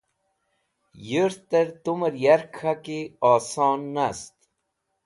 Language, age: Wakhi, 70-79